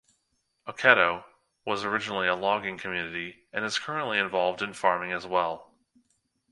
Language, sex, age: English, male, 30-39